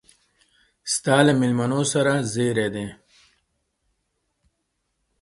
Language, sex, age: Pashto, male, 30-39